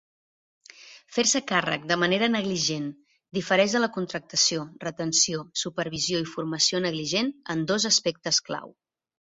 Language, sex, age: Catalan, female, 40-49